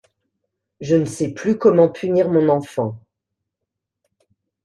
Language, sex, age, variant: French, female, 50-59, Français de métropole